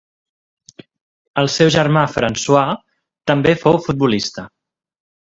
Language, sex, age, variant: Catalan, male, 19-29, Central